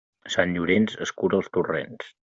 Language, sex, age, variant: Catalan, male, 30-39, Central